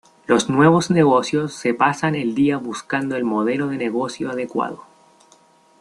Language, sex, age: Spanish, male, 19-29